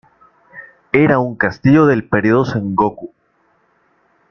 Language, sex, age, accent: Spanish, male, 19-29, Caribe: Cuba, Venezuela, Puerto Rico, República Dominicana, Panamá, Colombia caribeña, México caribeño, Costa del golfo de México